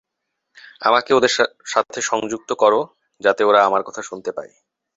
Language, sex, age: Bengali, male, 19-29